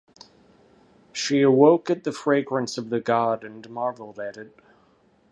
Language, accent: English, United States English